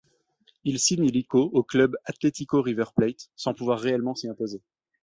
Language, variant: French, Français de métropole